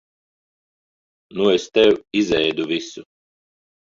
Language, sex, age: Latvian, male, 40-49